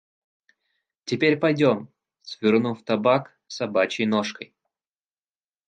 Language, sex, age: Russian, male, 19-29